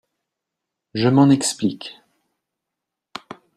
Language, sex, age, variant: French, male, 40-49, Français de métropole